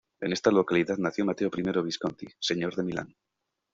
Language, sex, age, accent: Spanish, male, 30-39, España: Norte peninsular (Asturias, Castilla y León, Cantabria, País Vasco, Navarra, Aragón, La Rioja, Guadalajara, Cuenca)